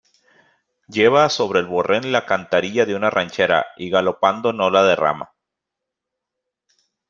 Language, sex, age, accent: Spanish, male, 30-39, México